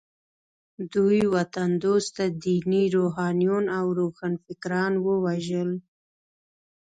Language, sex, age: Pashto, female, 19-29